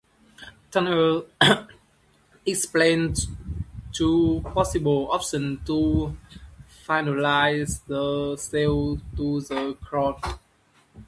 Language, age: English, 19-29